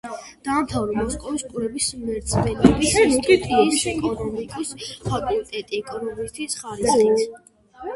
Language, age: Georgian, under 19